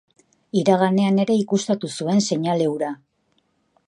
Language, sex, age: Basque, female, 50-59